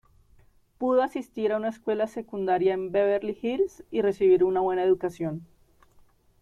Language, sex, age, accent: Spanish, female, 19-29, Andino-Pacífico: Colombia, Perú, Ecuador, oeste de Bolivia y Venezuela andina